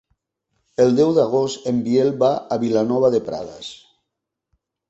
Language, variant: Catalan, Central